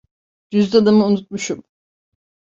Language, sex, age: Turkish, female, 70-79